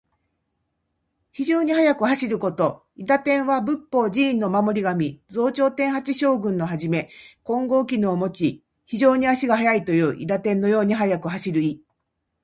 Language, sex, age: Japanese, female, 50-59